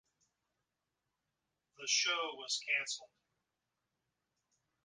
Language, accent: English, United States English